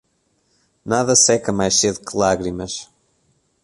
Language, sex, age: Portuguese, male, 19-29